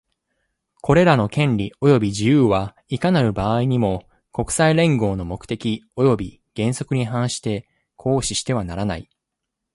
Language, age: Japanese, 19-29